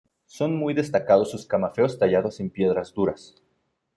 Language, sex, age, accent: Spanish, male, under 19, México